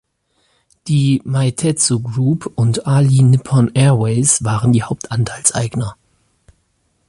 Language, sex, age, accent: German, male, 30-39, Deutschland Deutsch